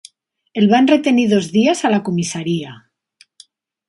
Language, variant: Catalan, Septentrional